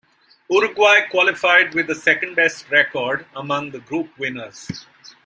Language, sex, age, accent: English, male, 50-59, India and South Asia (India, Pakistan, Sri Lanka)